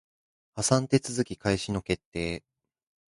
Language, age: Japanese, 19-29